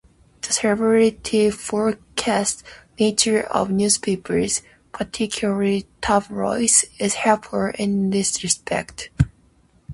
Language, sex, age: English, female, 19-29